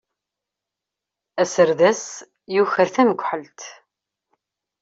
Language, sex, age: Kabyle, female, 30-39